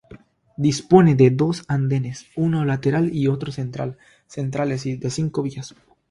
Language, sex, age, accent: Spanish, male, under 19, Andino-Pacífico: Colombia, Perú, Ecuador, oeste de Bolivia y Venezuela andina; Rioplatense: Argentina, Uruguay, este de Bolivia, Paraguay